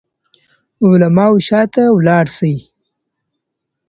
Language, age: Pashto, 19-29